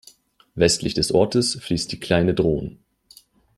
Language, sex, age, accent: German, male, 19-29, Deutschland Deutsch